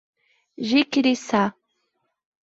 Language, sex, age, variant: Portuguese, female, 19-29, Portuguese (Brasil)